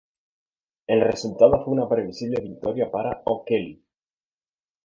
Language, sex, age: Spanish, male, 19-29